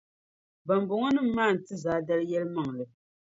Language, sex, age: Dagbani, female, 30-39